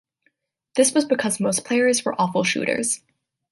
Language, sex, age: English, female, 19-29